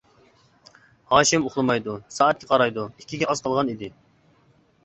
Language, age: Uyghur, 30-39